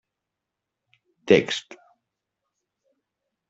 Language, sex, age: Catalan, male, 50-59